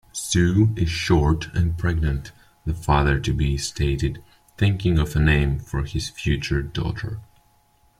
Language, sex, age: English, male, 19-29